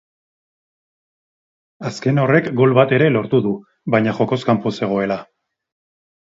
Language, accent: Basque, Erdialdekoa edo Nafarra (Gipuzkoa, Nafarroa)